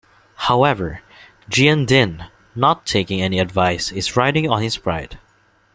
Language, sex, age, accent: English, male, 19-29, Filipino